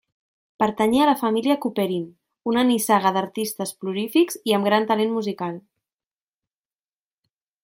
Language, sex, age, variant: Catalan, female, 19-29, Central